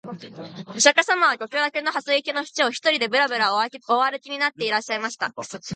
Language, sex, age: Japanese, female, 19-29